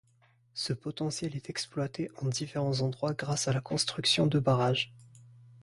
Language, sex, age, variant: French, male, 19-29, Français du nord de l'Afrique